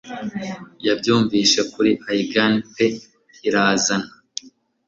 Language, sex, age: Kinyarwanda, male, 19-29